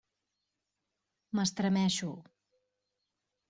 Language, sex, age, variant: Catalan, female, 30-39, Central